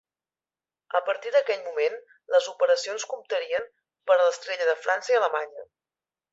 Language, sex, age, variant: Catalan, female, 30-39, Central